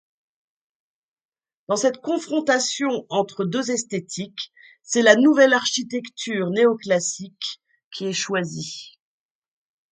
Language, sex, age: French, female, 60-69